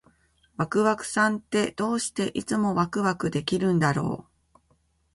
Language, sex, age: Japanese, female, 50-59